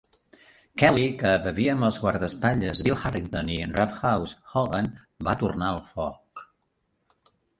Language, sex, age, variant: Catalan, male, 50-59, Central